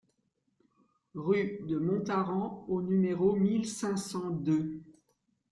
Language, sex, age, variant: French, female, 60-69, Français de métropole